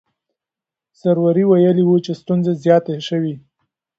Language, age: Pashto, 30-39